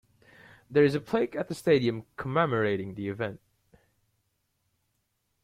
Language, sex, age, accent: English, male, 19-29, Australian English